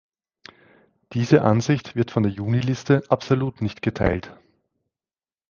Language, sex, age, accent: German, male, 40-49, Österreichisches Deutsch